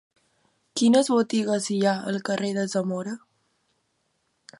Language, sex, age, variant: Catalan, female, under 19, Balear